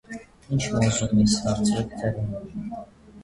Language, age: Armenian, under 19